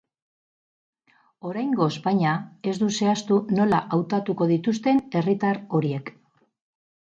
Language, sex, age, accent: Basque, female, 50-59, Mendebalekoa (Araba, Bizkaia, Gipuzkoako mendebaleko herri batzuk)